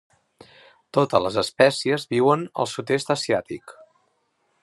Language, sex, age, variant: Catalan, male, 40-49, Central